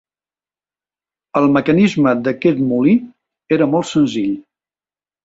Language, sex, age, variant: Catalan, male, 60-69, Central